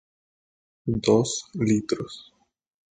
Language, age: Spanish, 19-29